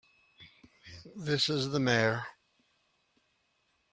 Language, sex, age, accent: English, male, 30-39, United States English